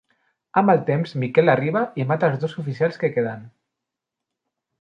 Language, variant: Catalan, Central